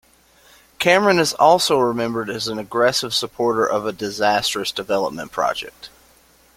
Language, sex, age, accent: English, male, 30-39, United States English